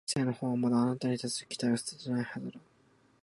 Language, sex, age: Japanese, male, 19-29